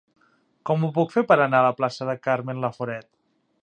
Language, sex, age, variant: Catalan, male, 30-39, Central